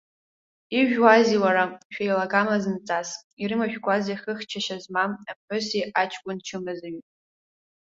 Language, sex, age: Abkhazian, female, under 19